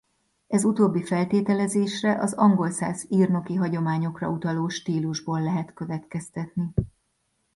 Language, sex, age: Hungarian, female, 40-49